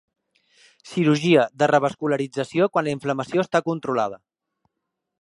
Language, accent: Catalan, balear; central